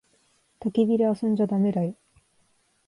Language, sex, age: Japanese, female, 19-29